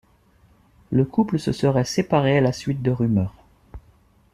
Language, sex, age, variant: French, male, 40-49, Français de métropole